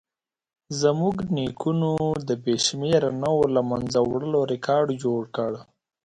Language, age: Pashto, 19-29